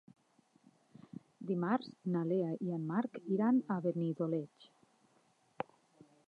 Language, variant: Catalan, Central